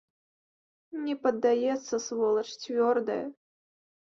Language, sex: Belarusian, female